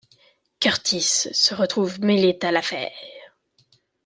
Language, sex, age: French, female, 30-39